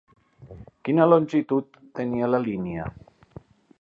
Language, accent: Catalan, valencià